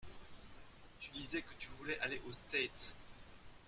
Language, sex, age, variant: French, male, 30-39, Français de métropole